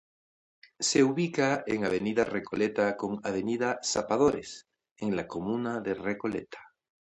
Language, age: Spanish, 60-69